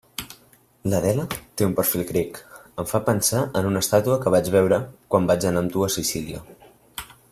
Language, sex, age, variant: Catalan, male, under 19, Central